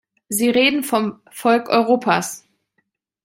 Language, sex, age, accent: German, female, 30-39, Deutschland Deutsch